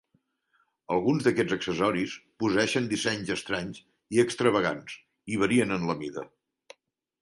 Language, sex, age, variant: Catalan, male, 50-59, Central